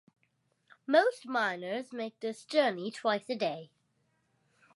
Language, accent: English, England English